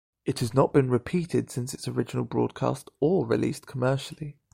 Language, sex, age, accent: English, male, 19-29, England English